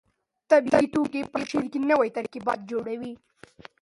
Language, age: Pashto, 19-29